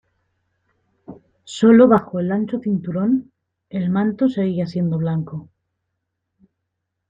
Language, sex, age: Spanish, female, 30-39